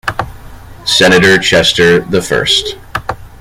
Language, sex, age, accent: English, male, 30-39, United States English